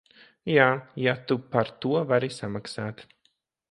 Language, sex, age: Latvian, male, 19-29